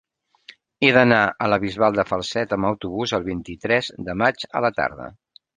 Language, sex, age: Catalan, male, 50-59